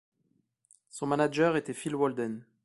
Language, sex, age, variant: French, male, 30-39, Français de métropole